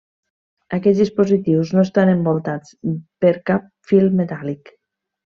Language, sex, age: Catalan, female, 50-59